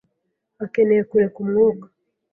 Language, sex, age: Kinyarwanda, female, 19-29